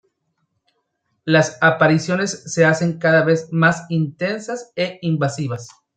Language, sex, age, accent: Spanish, male, 30-39, México